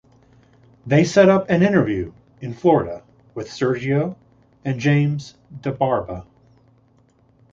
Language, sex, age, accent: English, male, 30-39, United States English